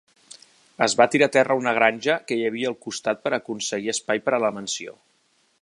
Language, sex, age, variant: Catalan, male, 40-49, Central